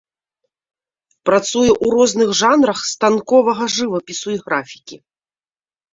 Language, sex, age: Belarusian, female, 30-39